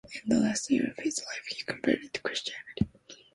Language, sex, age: English, female, under 19